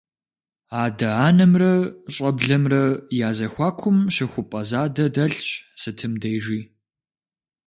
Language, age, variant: Kabardian, 19-29, Адыгэбзэ (Къэбэрдей, Кирил, псоми зэдай)